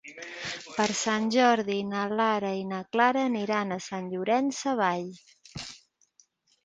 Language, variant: Catalan, Central